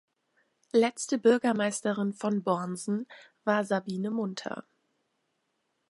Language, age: German, 19-29